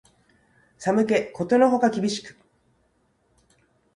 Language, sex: Japanese, female